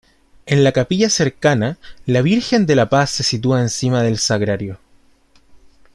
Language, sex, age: Spanish, male, 19-29